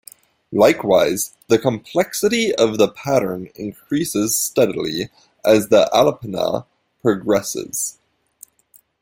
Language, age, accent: English, 19-29, United States English